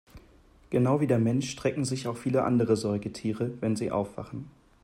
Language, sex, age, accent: German, male, 30-39, Deutschland Deutsch